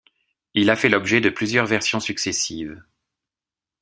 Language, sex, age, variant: French, male, 50-59, Français de métropole